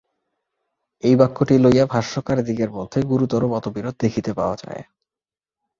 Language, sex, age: Bengali, male, 19-29